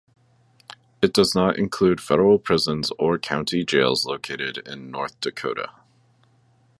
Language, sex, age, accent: English, male, 30-39, United States English